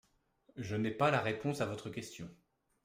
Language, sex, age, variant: French, male, 30-39, Français de métropole